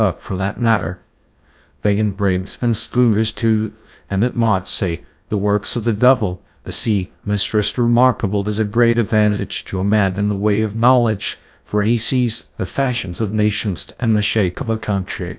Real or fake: fake